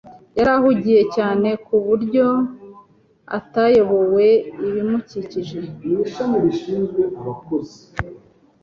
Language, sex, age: Kinyarwanda, male, 19-29